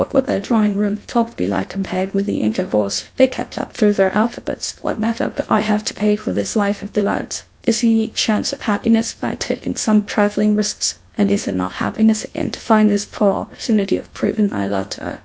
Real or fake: fake